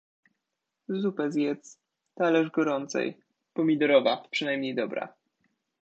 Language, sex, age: Polish, male, 19-29